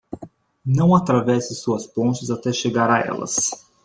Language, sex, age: Portuguese, male, 19-29